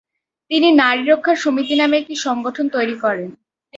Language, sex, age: Bengali, female, under 19